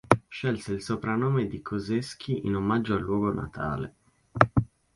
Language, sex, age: Italian, male, 19-29